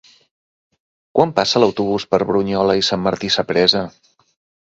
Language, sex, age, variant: Catalan, male, 40-49, Central